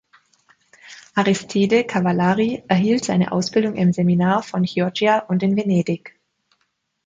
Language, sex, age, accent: German, female, 19-29, Deutschland Deutsch